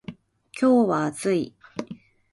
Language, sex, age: Japanese, female, 19-29